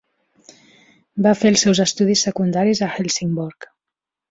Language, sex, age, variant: Catalan, female, 30-39, Central